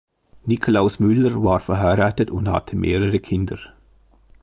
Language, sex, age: German, male, 30-39